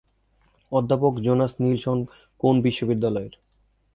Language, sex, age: Bengali, male, 19-29